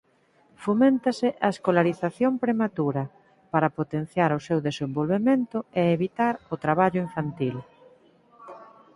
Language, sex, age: Galician, female, 50-59